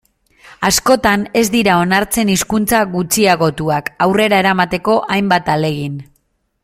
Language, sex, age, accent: Basque, female, 19-29, Mendebalekoa (Araba, Bizkaia, Gipuzkoako mendebaleko herri batzuk)